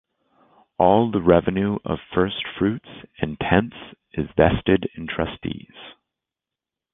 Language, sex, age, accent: English, male, 30-39, United States English